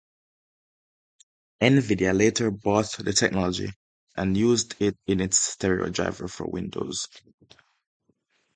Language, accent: English, West Indies and Bermuda (Bahamas, Bermuda, Jamaica, Trinidad)